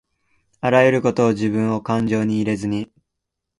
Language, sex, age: Japanese, male, 19-29